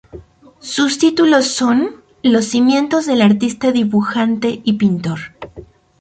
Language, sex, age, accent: Spanish, female, 40-49, México